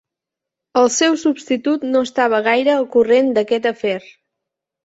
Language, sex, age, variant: Catalan, female, 30-39, Central